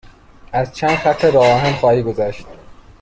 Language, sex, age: Persian, male, 19-29